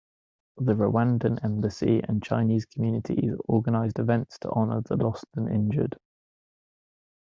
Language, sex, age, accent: English, male, 19-29, England English